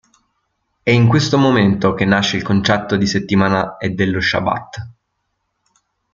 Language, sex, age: Italian, male, 19-29